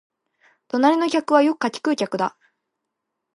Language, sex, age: Japanese, female, under 19